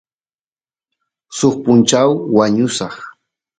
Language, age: Santiago del Estero Quichua, 30-39